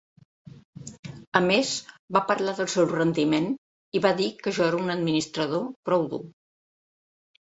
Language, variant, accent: Catalan, Central, central